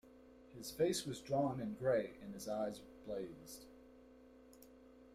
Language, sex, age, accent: English, male, 40-49, United States English